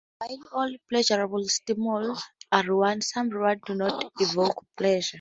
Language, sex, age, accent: English, female, 19-29, Southern African (South Africa, Zimbabwe, Namibia)